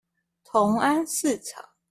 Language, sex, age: Chinese, female, 19-29